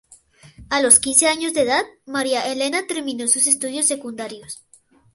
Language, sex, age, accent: Spanish, male, under 19, Andino-Pacífico: Colombia, Perú, Ecuador, oeste de Bolivia y Venezuela andina